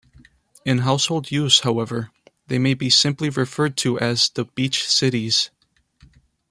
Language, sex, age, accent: English, male, 19-29, United States English